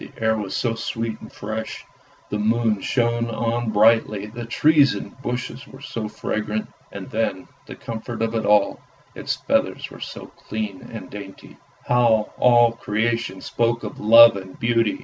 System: none